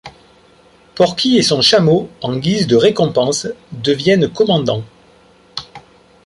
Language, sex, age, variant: French, male, 40-49, Français de métropole